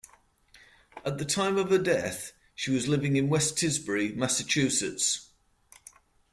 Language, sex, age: English, male, 50-59